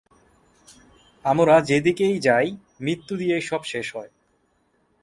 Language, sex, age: Bengali, male, 19-29